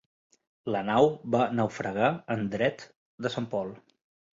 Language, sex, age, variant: Catalan, male, 30-39, Central